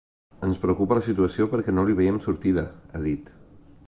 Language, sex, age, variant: Catalan, male, 30-39, Central